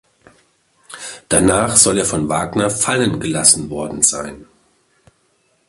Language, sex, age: German, male, 40-49